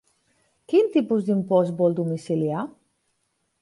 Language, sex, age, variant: Catalan, female, 40-49, Central